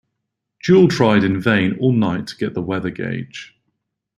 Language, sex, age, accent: English, male, 30-39, England English